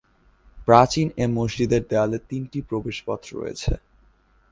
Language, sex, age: Bengali, male, under 19